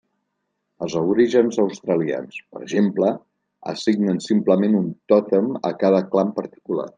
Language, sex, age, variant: Catalan, male, 60-69, Central